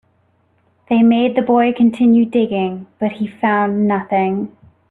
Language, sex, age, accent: English, female, 30-39, Canadian English